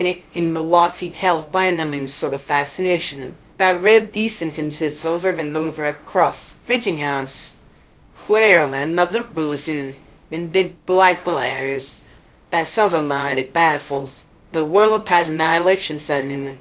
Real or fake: fake